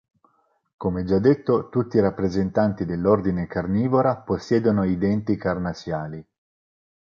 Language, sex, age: Italian, male, 40-49